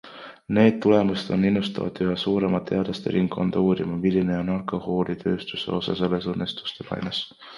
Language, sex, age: Estonian, male, 19-29